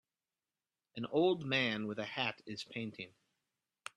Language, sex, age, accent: English, male, 30-39, United States English